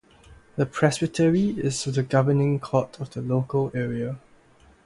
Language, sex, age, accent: English, male, 19-29, United States English; Singaporean English